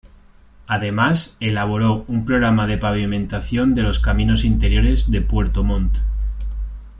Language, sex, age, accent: Spanish, male, 30-39, España: Norte peninsular (Asturias, Castilla y León, Cantabria, País Vasco, Navarra, Aragón, La Rioja, Guadalajara, Cuenca)